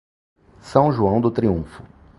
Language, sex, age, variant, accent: Portuguese, male, 50-59, Portuguese (Brasil), Paulista